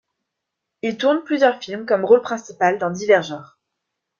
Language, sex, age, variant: French, female, under 19, Français de métropole